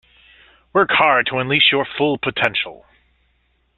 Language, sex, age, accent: English, male, 40-49, United States English